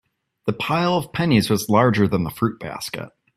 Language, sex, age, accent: English, male, 19-29, United States English